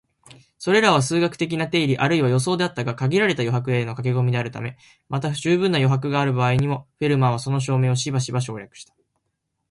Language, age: Japanese, 19-29